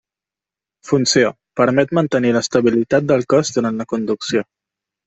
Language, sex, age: Catalan, male, 19-29